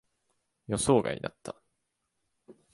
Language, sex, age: Japanese, male, 19-29